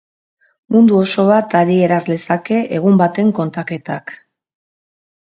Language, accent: Basque, Mendebalekoa (Araba, Bizkaia, Gipuzkoako mendebaleko herri batzuk)